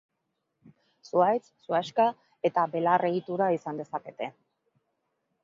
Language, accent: Basque, Mendebalekoa (Araba, Bizkaia, Gipuzkoako mendebaleko herri batzuk)